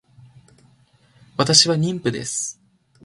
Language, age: Japanese, 19-29